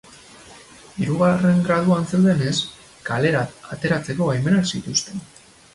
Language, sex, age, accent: Basque, male, 30-39, Mendebalekoa (Araba, Bizkaia, Gipuzkoako mendebaleko herri batzuk)